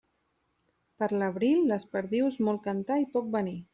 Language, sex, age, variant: Catalan, female, 40-49, Central